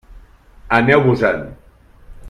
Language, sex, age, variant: Catalan, male, 40-49, Central